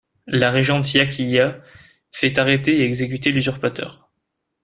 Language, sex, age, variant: French, male, 19-29, Français de métropole